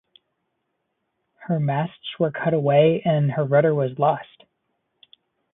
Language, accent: English, United States English